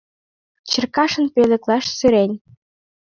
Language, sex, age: Mari, female, 19-29